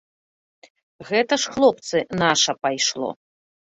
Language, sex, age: Belarusian, female, 30-39